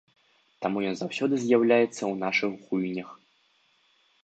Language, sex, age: Belarusian, male, 19-29